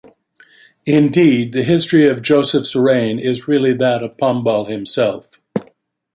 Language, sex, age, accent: English, male, 80-89, United States English